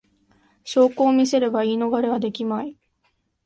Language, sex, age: Japanese, female, 19-29